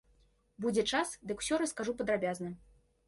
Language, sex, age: Belarusian, female, under 19